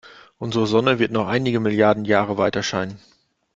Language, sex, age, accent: German, male, 40-49, Deutschland Deutsch